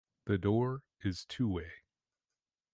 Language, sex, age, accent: English, male, 40-49, United States English